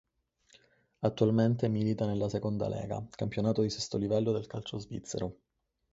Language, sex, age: Italian, male, 19-29